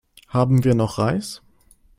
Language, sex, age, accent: German, male, 19-29, Deutschland Deutsch